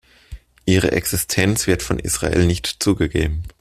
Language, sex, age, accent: German, male, 19-29, Deutschland Deutsch